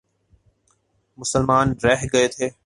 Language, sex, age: Urdu, male, 19-29